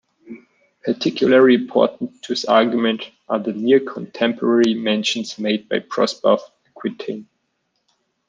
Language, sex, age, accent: English, male, 19-29, United States English